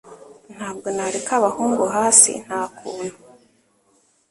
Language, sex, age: Kinyarwanda, female, 19-29